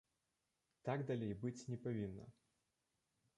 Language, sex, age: Belarusian, male, 19-29